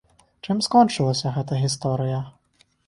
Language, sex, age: Belarusian, male, 19-29